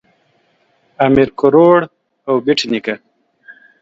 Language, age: Pashto, 30-39